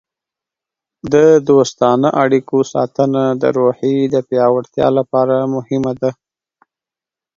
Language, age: Pashto, 30-39